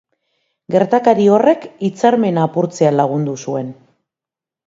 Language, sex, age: Basque, female, 50-59